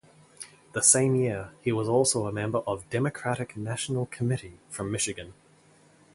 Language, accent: English, Australian English